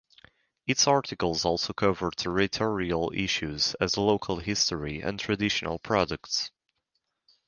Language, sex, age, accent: English, male, 19-29, United States English